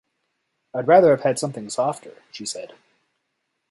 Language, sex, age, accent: English, male, 30-39, Canadian English